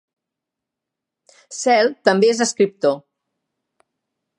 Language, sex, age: Catalan, female, 50-59